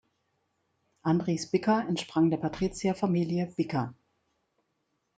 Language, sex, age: German, female, 50-59